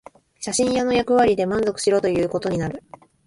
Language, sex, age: Japanese, female, 19-29